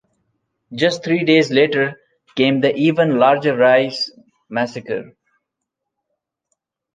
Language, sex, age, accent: English, male, 19-29, India and South Asia (India, Pakistan, Sri Lanka)